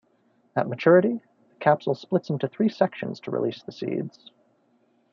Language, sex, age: English, male, 19-29